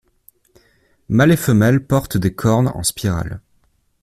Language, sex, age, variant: French, male, 19-29, Français de métropole